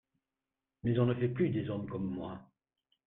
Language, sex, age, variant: French, male, 50-59, Français de métropole